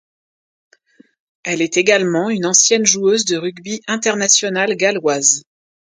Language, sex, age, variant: French, female, 40-49, Français de métropole